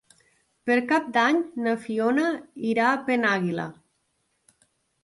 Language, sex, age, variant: Catalan, female, 30-39, Nord-Occidental